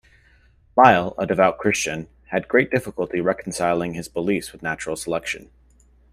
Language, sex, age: English, male, 19-29